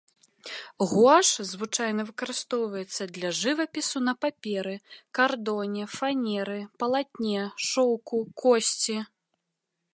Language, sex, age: Belarusian, female, 19-29